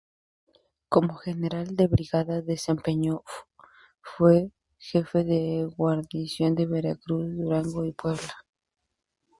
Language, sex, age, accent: Spanish, female, 19-29, México